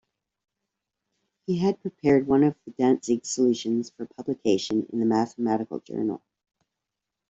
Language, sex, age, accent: English, female, 50-59, Canadian English